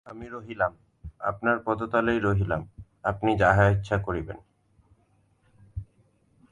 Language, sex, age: Bengali, male, 19-29